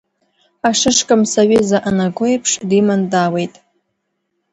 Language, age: Abkhazian, under 19